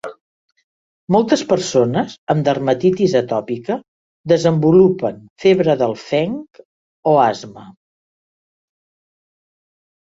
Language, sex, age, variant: Catalan, female, 60-69, Central